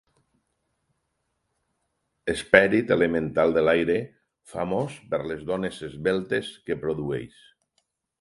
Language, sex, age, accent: Catalan, male, 60-69, valencià